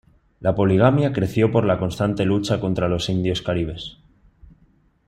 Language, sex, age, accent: Spanish, male, 19-29, España: Norte peninsular (Asturias, Castilla y León, Cantabria, País Vasco, Navarra, Aragón, La Rioja, Guadalajara, Cuenca)